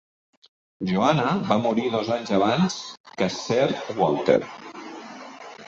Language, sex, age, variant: Catalan, male, 50-59, Central